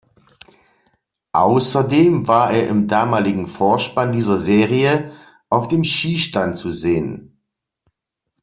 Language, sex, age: German, male, 40-49